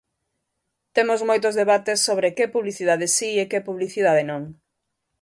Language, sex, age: Galician, female, 30-39